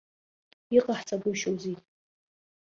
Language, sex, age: Abkhazian, female, under 19